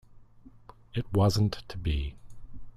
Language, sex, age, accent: English, male, 30-39, United States English